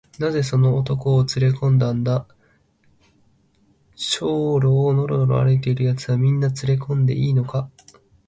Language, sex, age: Japanese, male, under 19